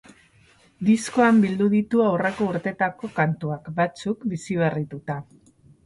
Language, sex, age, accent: Basque, female, 40-49, Mendebalekoa (Araba, Bizkaia, Gipuzkoako mendebaleko herri batzuk)